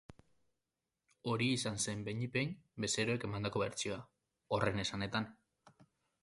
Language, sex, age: Basque, male, 19-29